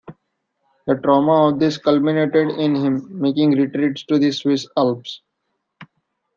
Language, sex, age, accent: English, male, 19-29, India and South Asia (India, Pakistan, Sri Lanka)